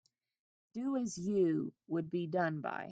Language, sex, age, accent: English, female, 19-29, United States English